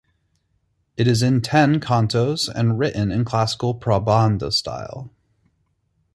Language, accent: English, United States English